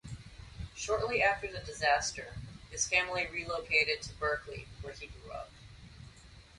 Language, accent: English, United States English